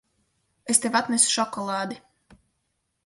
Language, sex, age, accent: Latvian, female, 19-29, Vidus dialekts